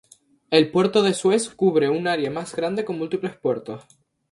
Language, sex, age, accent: Spanish, male, 19-29, España: Islas Canarias